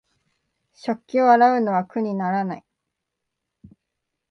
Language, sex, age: Japanese, female, 19-29